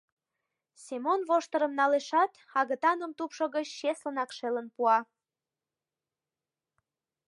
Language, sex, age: Mari, female, 19-29